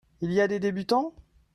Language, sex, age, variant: French, male, 30-39, Français de métropole